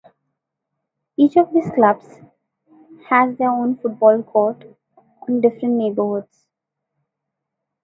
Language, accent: English, India and South Asia (India, Pakistan, Sri Lanka)